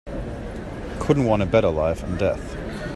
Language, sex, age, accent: English, male, 30-39, United States English